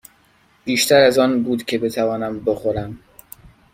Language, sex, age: Persian, male, 19-29